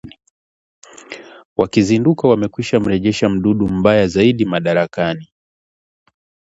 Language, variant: Swahili, Kiswahili cha Bara ya Tanzania